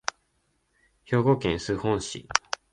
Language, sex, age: Japanese, male, 19-29